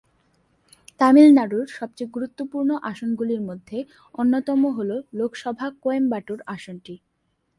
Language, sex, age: Bengali, female, 19-29